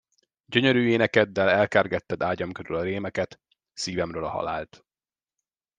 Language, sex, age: Hungarian, male, 30-39